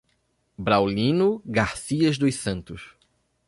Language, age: Portuguese, 19-29